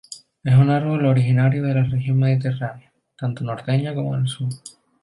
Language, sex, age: Spanish, male, 19-29